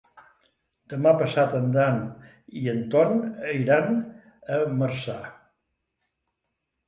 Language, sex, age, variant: Catalan, male, 60-69, Central